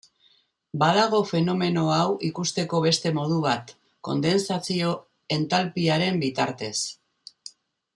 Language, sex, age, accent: Basque, female, 60-69, Mendebalekoa (Araba, Bizkaia, Gipuzkoako mendebaleko herri batzuk)